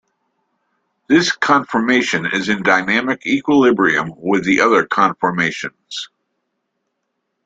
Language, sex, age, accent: English, male, 60-69, United States English